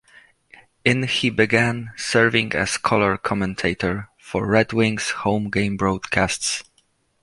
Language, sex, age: English, male, 30-39